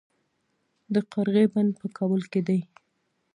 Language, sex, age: Pashto, female, 19-29